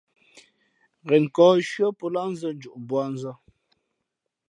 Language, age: Fe'fe', 19-29